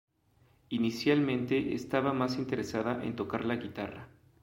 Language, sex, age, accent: Spanish, male, 30-39, México